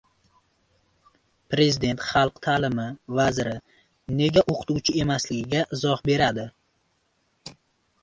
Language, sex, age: Uzbek, male, under 19